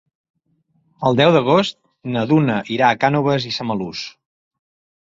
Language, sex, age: Catalan, male, 40-49